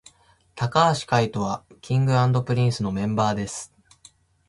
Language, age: Japanese, 19-29